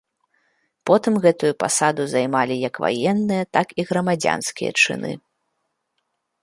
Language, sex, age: Belarusian, female, 30-39